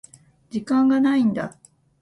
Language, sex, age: Japanese, female, 40-49